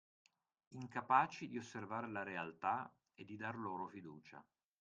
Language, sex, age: Italian, male, 50-59